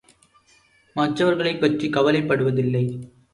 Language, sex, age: Tamil, male, 19-29